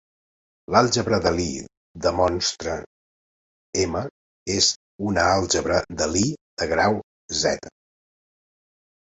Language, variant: Catalan, Central